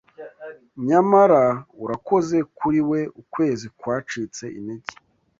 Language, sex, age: Kinyarwanda, male, 19-29